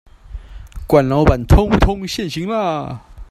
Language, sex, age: Chinese, male, 19-29